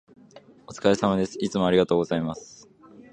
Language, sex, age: Japanese, male, 19-29